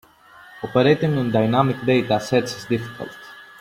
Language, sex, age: English, male, 19-29